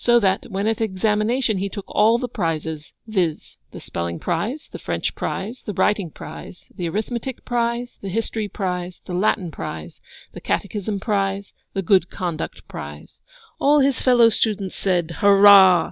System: none